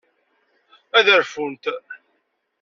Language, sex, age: Kabyle, male, 40-49